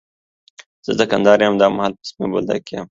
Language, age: Pashto, under 19